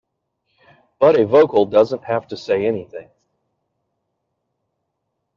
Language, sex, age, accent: English, male, 30-39, United States English